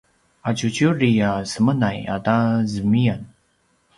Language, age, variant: Paiwan, 30-39, pinayuanan a kinaikacedasan (東排灣語)